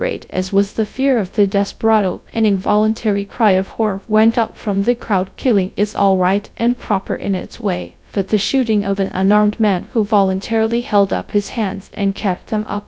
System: TTS, GradTTS